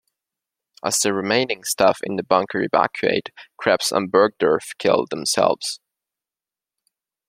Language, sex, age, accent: English, male, 19-29, United States English